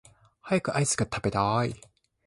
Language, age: Japanese, 19-29